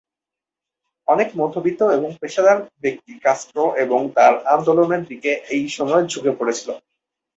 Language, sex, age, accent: Bengali, male, 19-29, Bangladeshi